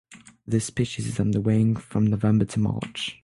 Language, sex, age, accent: English, male, under 19, french accent